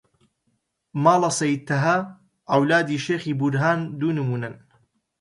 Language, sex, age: Central Kurdish, male, 19-29